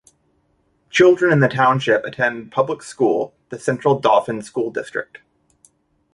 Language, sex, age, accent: English, male, 30-39, United States English